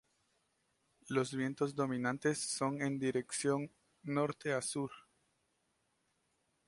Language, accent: Spanish, América central